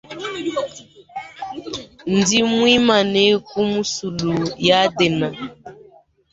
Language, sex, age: Luba-Lulua, female, 19-29